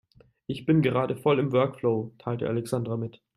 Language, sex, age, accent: German, male, 19-29, Deutschland Deutsch